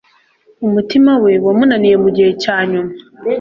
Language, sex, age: Kinyarwanda, female, under 19